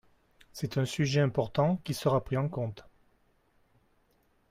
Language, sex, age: French, male, 60-69